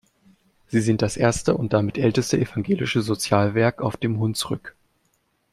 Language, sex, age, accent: German, male, 19-29, Deutschland Deutsch